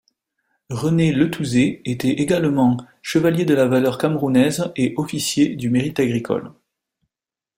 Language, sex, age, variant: French, male, 30-39, Français de métropole